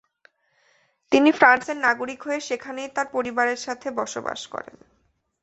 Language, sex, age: Bengali, female, 19-29